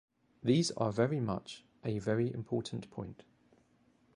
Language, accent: English, England English